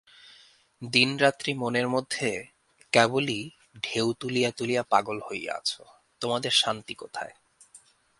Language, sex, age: Bengali, male, 19-29